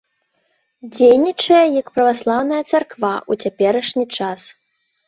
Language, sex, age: Belarusian, female, under 19